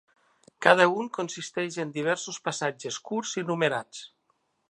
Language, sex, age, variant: Catalan, male, 60-69, Central